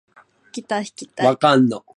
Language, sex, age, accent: Japanese, female, 19-29, 東京